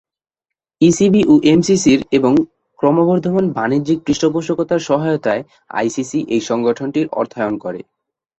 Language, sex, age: Bengali, male, 19-29